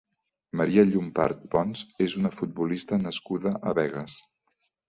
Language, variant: Catalan, Central